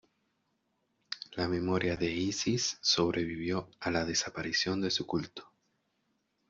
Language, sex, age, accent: Spanish, male, 30-39, América central